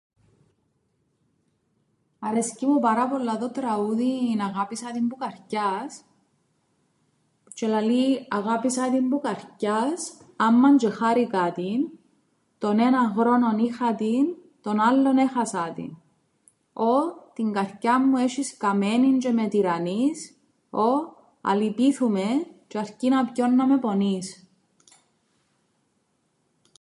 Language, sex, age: Greek, female, 30-39